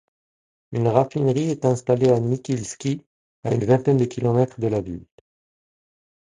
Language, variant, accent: French, Français du nord de l'Afrique, Français du Maroc